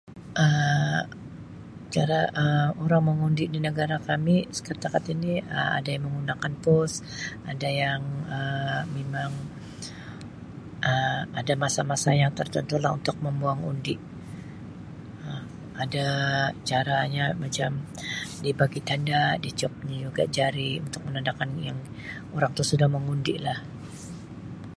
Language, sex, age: Sabah Malay, female, 50-59